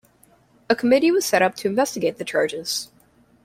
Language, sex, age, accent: English, female, under 19, United States English